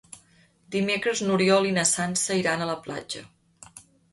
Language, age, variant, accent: Catalan, 40-49, Central, central